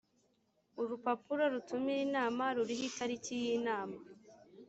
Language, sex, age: Kinyarwanda, female, 19-29